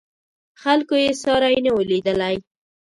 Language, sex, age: Pashto, female, 19-29